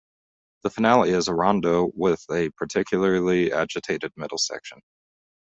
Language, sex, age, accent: English, male, 19-29, United States English